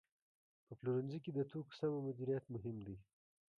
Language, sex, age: Pashto, male, 30-39